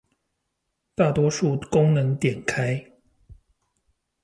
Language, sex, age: Chinese, male, 40-49